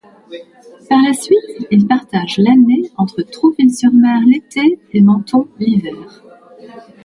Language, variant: French, Français de métropole